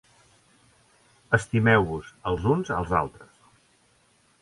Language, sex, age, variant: Catalan, male, 60-69, Central